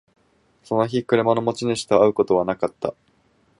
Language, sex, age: Japanese, male, 19-29